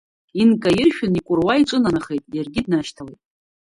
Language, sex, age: Abkhazian, female, 40-49